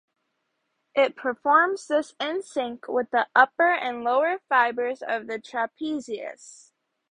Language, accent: English, United States English